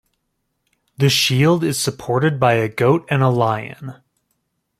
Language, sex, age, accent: English, male, 30-39, United States English